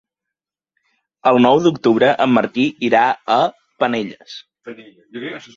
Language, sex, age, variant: Catalan, male, 19-29, Nord-Occidental